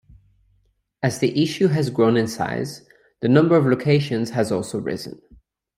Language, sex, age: English, male, 30-39